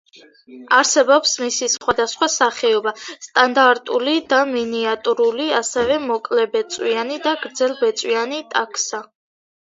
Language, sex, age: Georgian, female, under 19